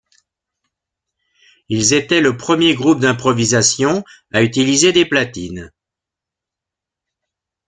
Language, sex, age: French, male, 60-69